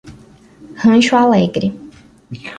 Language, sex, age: Portuguese, female, 19-29